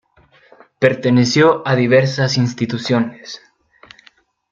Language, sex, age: Spanish, male, 19-29